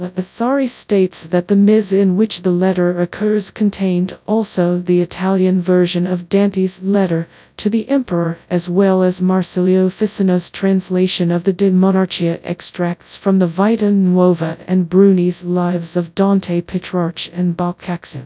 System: TTS, FastPitch